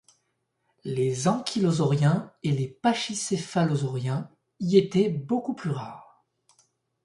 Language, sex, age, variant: French, male, 50-59, Français de métropole